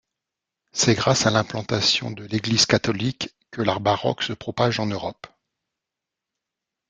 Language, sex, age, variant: French, male, 40-49, Français de métropole